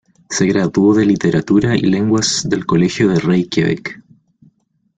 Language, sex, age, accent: Spanish, male, 19-29, Chileno: Chile, Cuyo